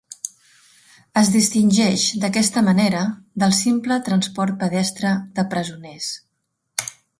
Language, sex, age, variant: Catalan, female, 50-59, Central